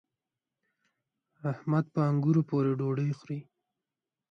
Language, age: Pashto, 19-29